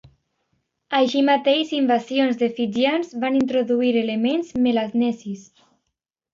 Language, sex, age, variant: Catalan, female, under 19, Alacantí